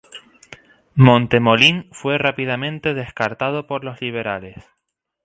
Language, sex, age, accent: Spanish, male, 19-29, España: Islas Canarias